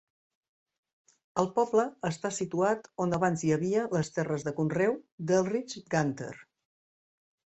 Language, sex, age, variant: Catalan, female, 50-59, Central